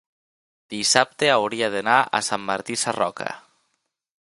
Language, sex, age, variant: Catalan, male, 19-29, Nord-Occidental